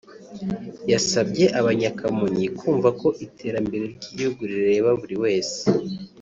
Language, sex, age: Kinyarwanda, male, 30-39